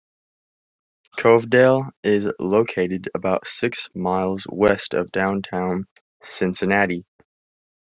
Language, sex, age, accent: English, male, under 19, United States English